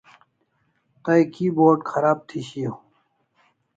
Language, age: Kalasha, 40-49